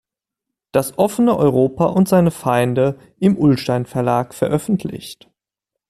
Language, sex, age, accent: German, male, 30-39, Deutschland Deutsch